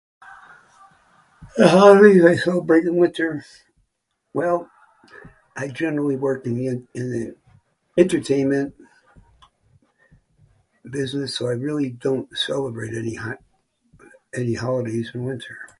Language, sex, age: English, male, 70-79